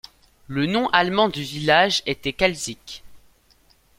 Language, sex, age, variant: French, male, under 19, Français de métropole